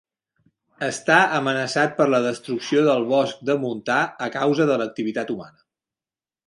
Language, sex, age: Catalan, male, 30-39